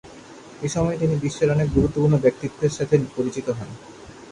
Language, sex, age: Bengali, male, 19-29